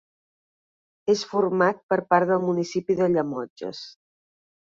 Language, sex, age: Catalan, female, 30-39